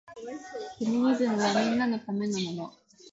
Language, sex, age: Japanese, female, 19-29